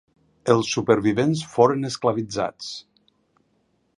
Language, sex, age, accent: Catalan, male, 50-59, valencià